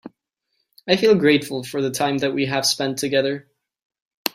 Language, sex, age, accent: English, male, 19-29, United States English